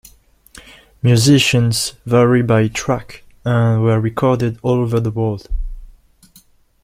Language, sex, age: English, male, 19-29